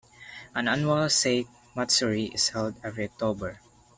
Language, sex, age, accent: English, male, under 19, Filipino